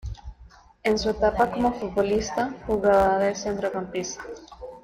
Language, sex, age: Spanish, female, 19-29